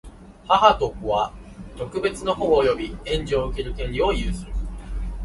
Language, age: Japanese, 19-29